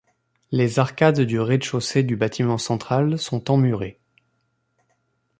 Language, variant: French, Français de métropole